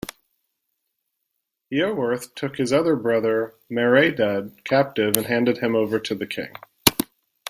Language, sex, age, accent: English, male, 30-39, United States English